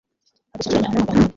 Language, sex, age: Kinyarwanda, female, 19-29